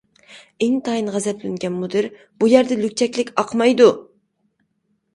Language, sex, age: Uyghur, female, 19-29